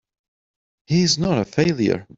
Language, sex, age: English, male, 30-39